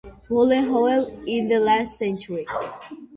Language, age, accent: English, 19-29, United States English